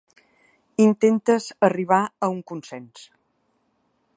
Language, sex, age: Catalan, female, 60-69